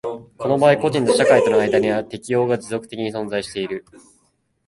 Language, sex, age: Japanese, male, under 19